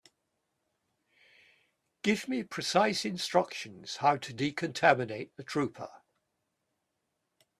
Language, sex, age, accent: English, male, 70-79, England English